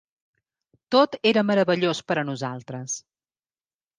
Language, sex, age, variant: Catalan, female, 40-49, Central